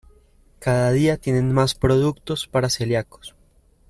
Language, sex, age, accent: Spanish, male, 19-29, Andino-Pacífico: Colombia, Perú, Ecuador, oeste de Bolivia y Venezuela andina